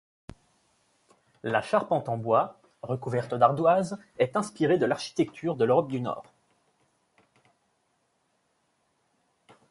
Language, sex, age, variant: French, male, 30-39, Français de métropole